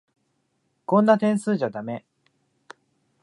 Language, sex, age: Japanese, male, 19-29